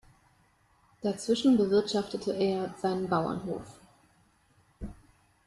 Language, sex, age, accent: German, female, 19-29, Deutschland Deutsch